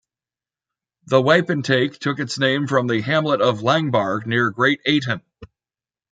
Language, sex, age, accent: English, male, 30-39, United States English